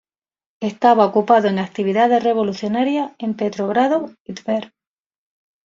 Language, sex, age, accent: Spanish, female, 40-49, España: Sur peninsular (Andalucia, Extremadura, Murcia)